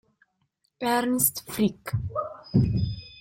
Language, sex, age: Italian, female, 19-29